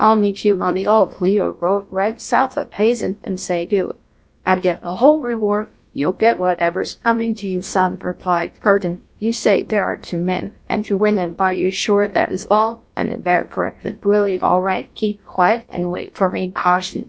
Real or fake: fake